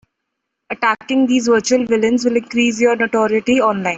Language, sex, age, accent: English, female, 19-29, India and South Asia (India, Pakistan, Sri Lanka)